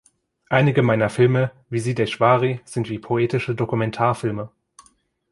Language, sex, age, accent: German, male, 19-29, Deutschland Deutsch